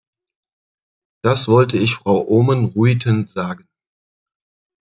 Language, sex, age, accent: German, male, 40-49, Deutschland Deutsch